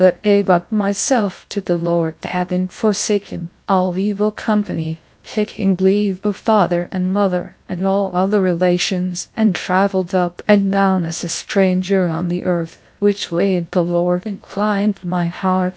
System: TTS, GlowTTS